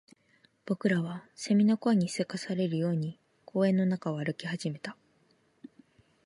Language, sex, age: Japanese, female, 19-29